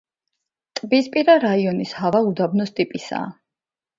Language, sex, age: Georgian, female, 30-39